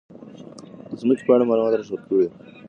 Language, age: Pashto, under 19